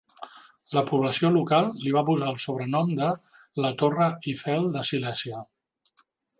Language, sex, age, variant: Catalan, male, 50-59, Central